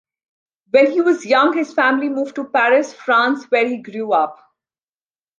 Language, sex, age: English, female, 30-39